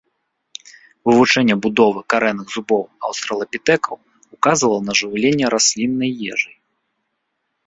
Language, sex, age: Belarusian, male, 19-29